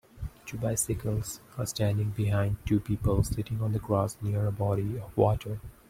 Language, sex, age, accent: English, male, 19-29, India and South Asia (India, Pakistan, Sri Lanka)